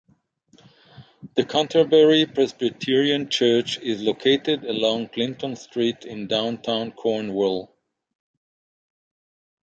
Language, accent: English, United States English